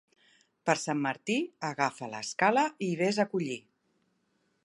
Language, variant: Catalan, Central